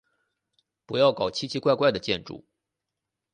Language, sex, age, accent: Chinese, male, 19-29, 出生地：山东省